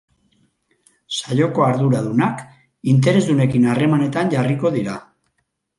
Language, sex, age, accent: Basque, male, 50-59, Erdialdekoa edo Nafarra (Gipuzkoa, Nafarroa)